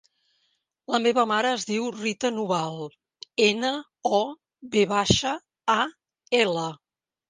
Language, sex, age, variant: Catalan, female, 60-69, Central